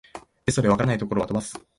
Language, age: Japanese, 19-29